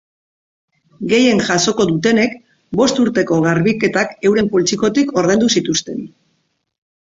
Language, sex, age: Basque, female, 40-49